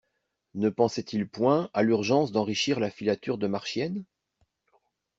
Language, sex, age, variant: French, male, 50-59, Français de métropole